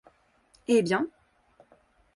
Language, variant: French, Français de métropole